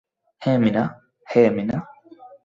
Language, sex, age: Bengali, male, 19-29